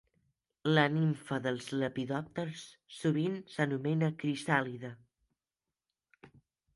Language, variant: Catalan, Central